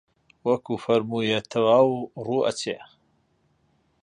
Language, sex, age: Central Kurdish, male, 40-49